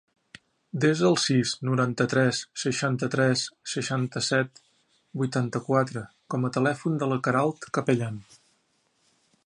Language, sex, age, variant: Catalan, male, 40-49, Central